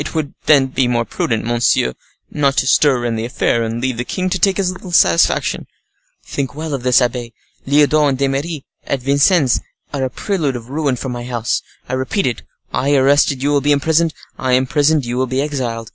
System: none